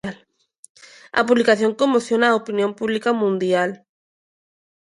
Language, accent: Galician, Neofalante